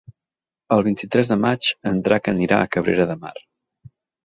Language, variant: Catalan, Central